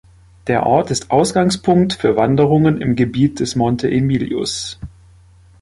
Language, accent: German, Deutschland Deutsch